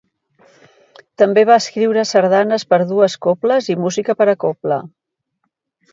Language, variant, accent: Catalan, Central, central